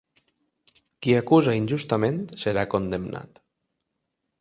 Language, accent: Catalan, valencià